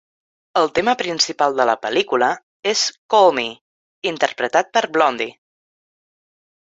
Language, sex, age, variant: Catalan, female, 19-29, Central